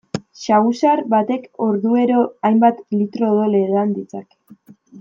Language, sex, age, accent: Basque, female, 19-29, Mendebalekoa (Araba, Bizkaia, Gipuzkoako mendebaleko herri batzuk)